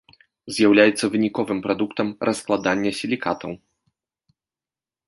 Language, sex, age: Belarusian, male, 19-29